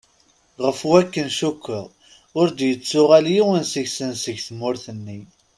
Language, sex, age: Kabyle, male, 30-39